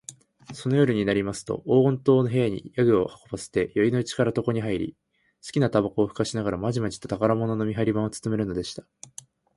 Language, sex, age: Japanese, male, 19-29